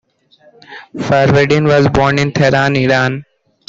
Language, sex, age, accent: English, male, 19-29, United States English